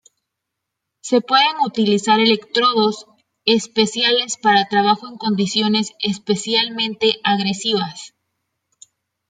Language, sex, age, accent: Spanish, female, 19-29, México